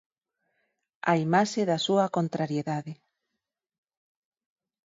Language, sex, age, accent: Galician, female, 40-49, Normativo (estándar)